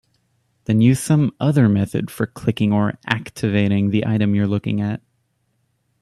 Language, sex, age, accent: English, male, 19-29, United States English